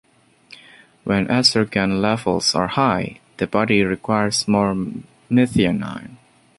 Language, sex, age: English, male, under 19